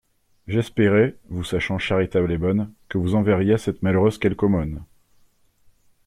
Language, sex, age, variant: French, male, 30-39, Français de métropole